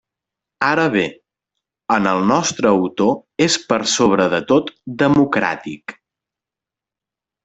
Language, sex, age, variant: Catalan, male, 19-29, Central